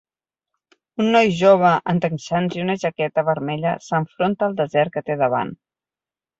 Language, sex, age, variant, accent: Catalan, female, 40-49, Central, tarragoní